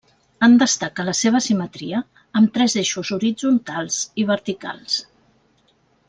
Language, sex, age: Catalan, female, 40-49